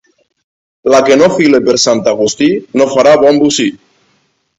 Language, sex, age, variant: Catalan, male, 19-29, Nord-Occidental